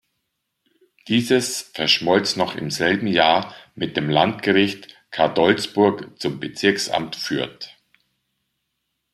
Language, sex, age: German, male, 50-59